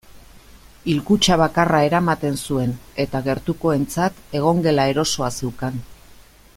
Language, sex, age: Basque, female, 50-59